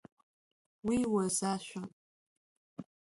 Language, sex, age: Abkhazian, female, under 19